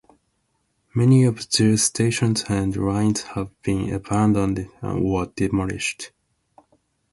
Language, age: English, 19-29